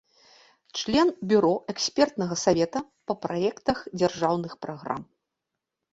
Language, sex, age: Belarusian, female, 40-49